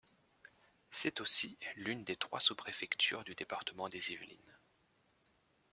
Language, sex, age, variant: French, male, 30-39, Français de métropole